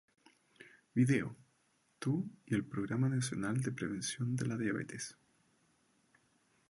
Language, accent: Spanish, Chileno: Chile, Cuyo